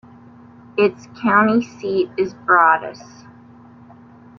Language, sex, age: English, female, 30-39